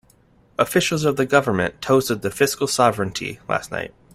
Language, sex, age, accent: English, male, 19-29, United States English